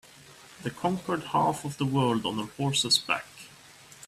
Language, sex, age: English, male, 30-39